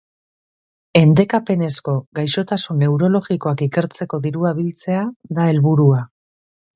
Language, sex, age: Basque, female, 40-49